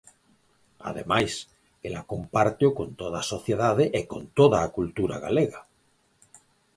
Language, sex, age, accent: Galician, male, 50-59, Oriental (común en zona oriental)